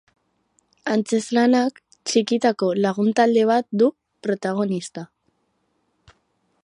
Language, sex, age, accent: Basque, female, under 19, Erdialdekoa edo Nafarra (Gipuzkoa, Nafarroa)